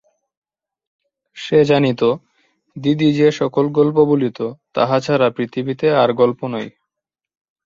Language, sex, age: Bengali, male, under 19